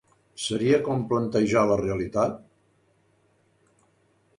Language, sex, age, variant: Catalan, male, 70-79, Central